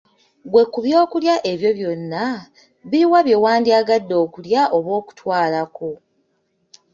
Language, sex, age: Ganda, female, 19-29